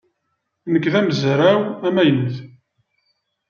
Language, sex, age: Kabyle, male, 30-39